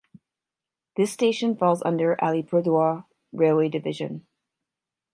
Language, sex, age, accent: English, female, 30-39, United States English; Canadian English